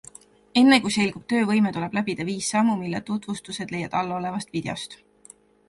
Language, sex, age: Estonian, female, 19-29